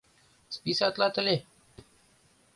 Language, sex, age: Mari, male, 30-39